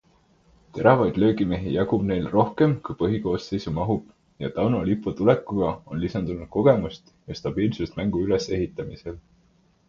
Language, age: Estonian, 19-29